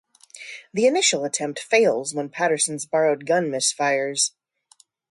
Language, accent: English, United States English